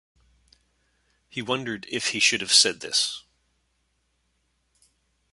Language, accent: English, Canadian English